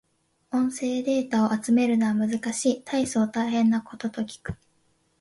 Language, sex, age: Japanese, female, 19-29